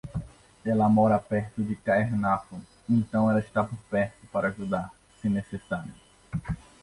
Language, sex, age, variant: Portuguese, male, 30-39, Portuguese (Brasil)